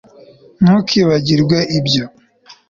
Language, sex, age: Kinyarwanda, male, 19-29